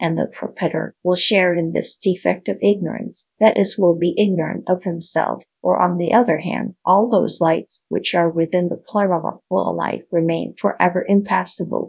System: TTS, GradTTS